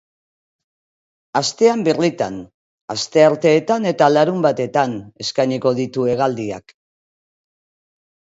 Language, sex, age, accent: Basque, female, 50-59, Mendebalekoa (Araba, Bizkaia, Gipuzkoako mendebaleko herri batzuk)